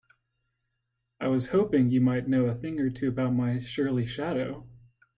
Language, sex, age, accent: English, male, 19-29, United States English